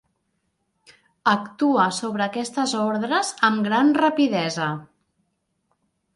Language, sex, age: Catalan, female, 40-49